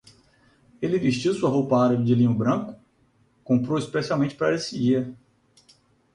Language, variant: Portuguese, Portuguese (Brasil)